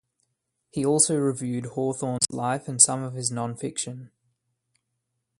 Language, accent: English, Australian English